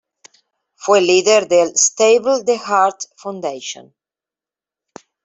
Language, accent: Spanish, Rioplatense: Argentina, Uruguay, este de Bolivia, Paraguay